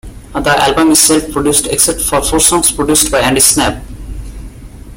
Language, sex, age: English, male, 19-29